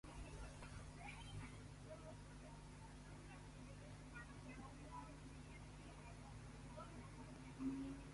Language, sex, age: Uzbek, male, 19-29